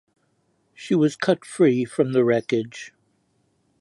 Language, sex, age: English, male, 70-79